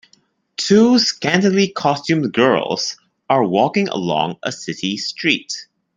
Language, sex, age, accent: English, male, 19-29, Malaysian English